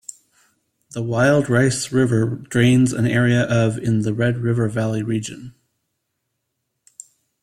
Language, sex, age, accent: English, male, 30-39, United States English